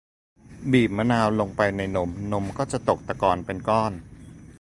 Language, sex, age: Thai, male, 40-49